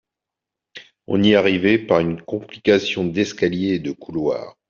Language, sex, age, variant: French, male, 30-39, Français de métropole